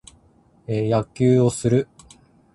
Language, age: Japanese, 19-29